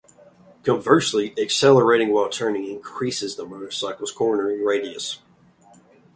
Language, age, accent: English, 19-29, United States English